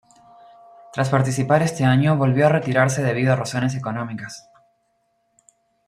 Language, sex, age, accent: Spanish, male, 19-29, Rioplatense: Argentina, Uruguay, este de Bolivia, Paraguay